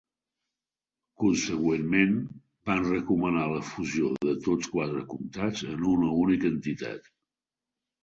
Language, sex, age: Catalan, male, 60-69